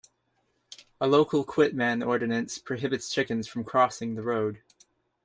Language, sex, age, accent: English, male, 19-29, Canadian English